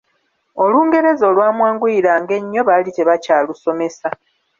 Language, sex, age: Ganda, female, 30-39